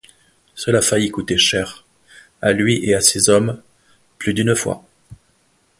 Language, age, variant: French, 50-59, Français de métropole